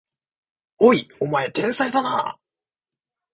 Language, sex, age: Japanese, male, 19-29